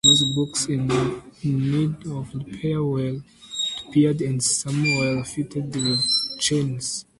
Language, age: English, 19-29